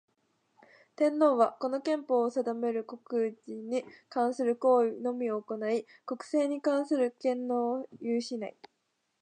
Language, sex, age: Japanese, female, 19-29